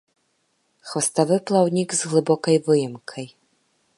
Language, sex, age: Belarusian, female, 19-29